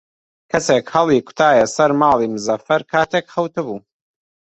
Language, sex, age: Central Kurdish, male, 30-39